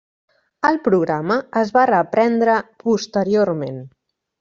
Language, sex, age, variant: Catalan, female, 40-49, Central